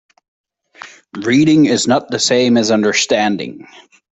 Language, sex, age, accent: English, male, 19-29, Canadian English